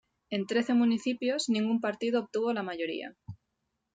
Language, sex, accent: Spanish, female, España: Norte peninsular (Asturias, Castilla y León, Cantabria, País Vasco, Navarra, Aragón, La Rioja, Guadalajara, Cuenca)